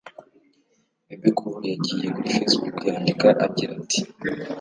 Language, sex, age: Kinyarwanda, male, 19-29